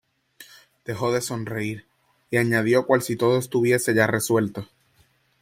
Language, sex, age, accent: Spanish, male, 19-29, Caribe: Cuba, Venezuela, Puerto Rico, República Dominicana, Panamá, Colombia caribeña, México caribeño, Costa del golfo de México